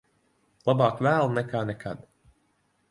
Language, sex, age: Latvian, male, 19-29